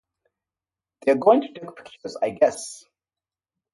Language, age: English, 40-49